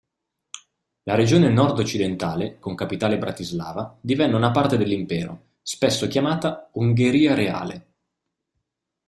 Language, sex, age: Italian, male, 30-39